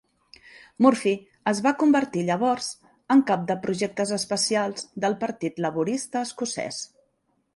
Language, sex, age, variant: Catalan, female, 40-49, Central